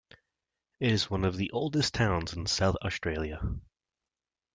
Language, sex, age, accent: English, male, under 19, United States English